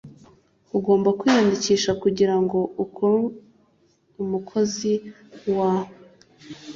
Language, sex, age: Kinyarwanda, female, 19-29